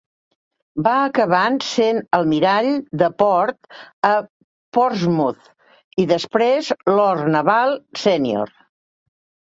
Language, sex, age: Catalan, female, 60-69